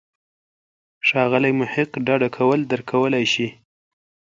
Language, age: Pashto, under 19